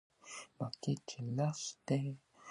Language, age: Adamawa Fulfulde, 19-29